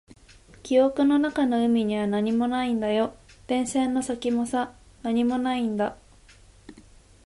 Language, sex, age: Japanese, female, 19-29